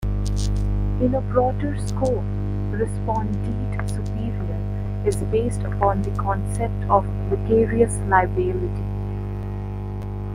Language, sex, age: English, female, 19-29